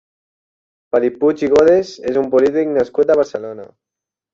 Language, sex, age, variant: Catalan, male, 60-69, Central